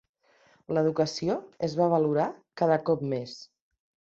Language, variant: Catalan, Central